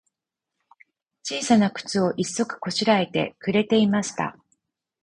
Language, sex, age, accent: Japanese, female, 40-49, 標準語